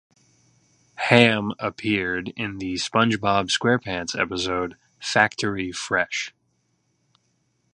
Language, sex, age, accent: English, male, 30-39, United States English